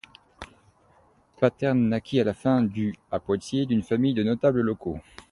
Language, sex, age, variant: French, male, 19-29, Français de métropole